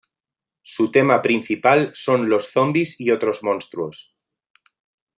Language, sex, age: Spanish, male, 40-49